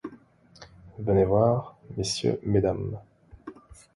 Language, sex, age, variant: French, male, 30-39, Français de métropole